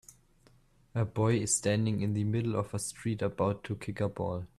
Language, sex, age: English, male, under 19